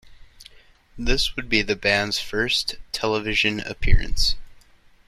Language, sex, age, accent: English, male, 19-29, United States English